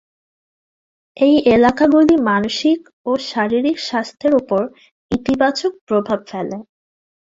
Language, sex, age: Bengali, female, 19-29